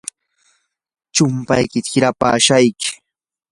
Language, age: Yanahuanca Pasco Quechua, 19-29